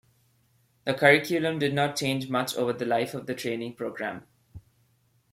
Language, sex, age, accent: English, male, 19-29, India and South Asia (India, Pakistan, Sri Lanka)